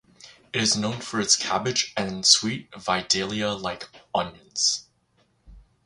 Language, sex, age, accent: English, male, 19-29, Canadian English